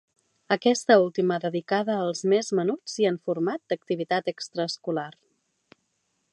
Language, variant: Catalan, Central